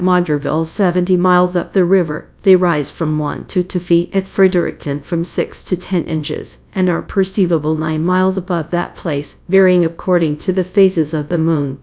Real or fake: fake